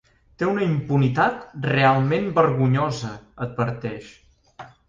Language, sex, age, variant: Catalan, male, 40-49, Central